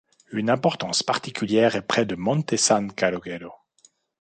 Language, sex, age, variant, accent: French, male, 40-49, Français d'Europe, Français de Suisse